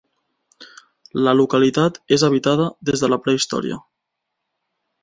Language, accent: Catalan, Barceloní